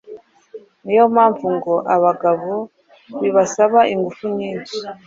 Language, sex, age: Kinyarwanda, female, 30-39